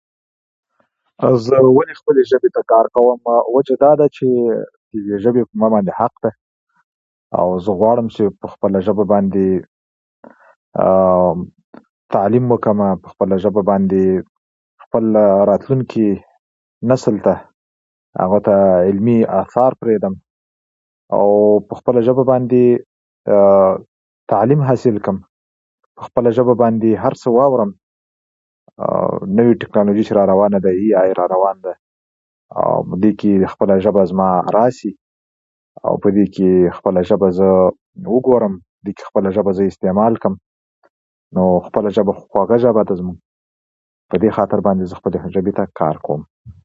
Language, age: Pashto, 40-49